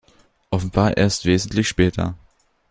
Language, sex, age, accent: German, male, 19-29, Österreichisches Deutsch